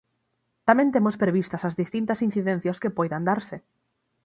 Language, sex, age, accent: Galician, female, 19-29, Atlántico (seseo e gheada); Normativo (estándar)